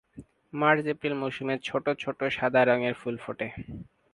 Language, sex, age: Bengali, male, 19-29